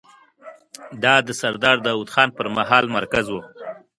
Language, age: Pashto, 30-39